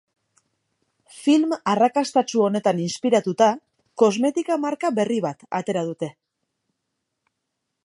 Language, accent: Basque, Erdialdekoa edo Nafarra (Gipuzkoa, Nafarroa)